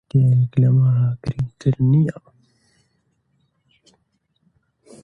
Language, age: Central Kurdish, 19-29